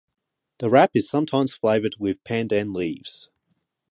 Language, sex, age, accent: English, male, 19-29, Australian English; England English